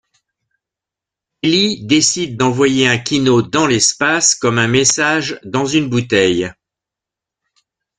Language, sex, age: French, male, 60-69